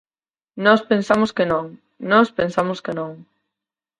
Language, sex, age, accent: Galician, female, under 19, Central (gheada); Normativo (estándar)